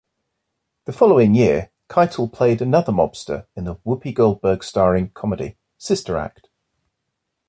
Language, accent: English, England English